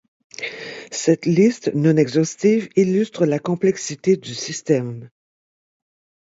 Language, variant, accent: French, Français d'Amérique du Nord, Français du Canada